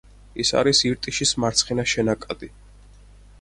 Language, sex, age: Georgian, male, 19-29